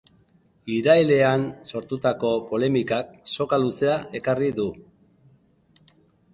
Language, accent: Basque, Erdialdekoa edo Nafarra (Gipuzkoa, Nafarroa)